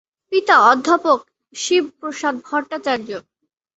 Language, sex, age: Bengali, female, 19-29